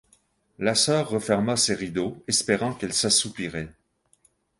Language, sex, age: French, male, 60-69